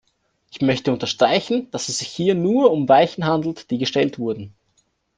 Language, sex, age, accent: German, male, 19-29, Österreichisches Deutsch